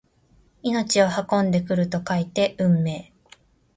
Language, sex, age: Japanese, female, 30-39